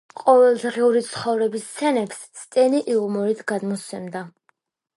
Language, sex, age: Georgian, female, under 19